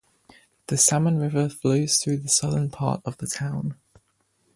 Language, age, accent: English, 19-29, England English